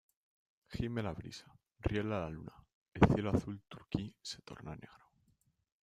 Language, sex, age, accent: Spanish, male, 19-29, España: Centro-Sur peninsular (Madrid, Toledo, Castilla-La Mancha)